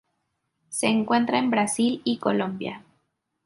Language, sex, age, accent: Spanish, female, 19-29, México